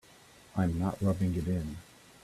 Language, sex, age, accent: English, male, 40-49, United States English